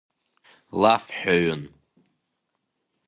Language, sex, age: Abkhazian, male, under 19